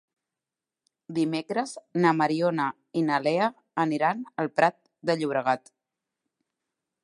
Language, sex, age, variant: Catalan, female, 30-39, Central